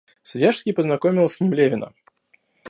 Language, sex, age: Russian, male, 19-29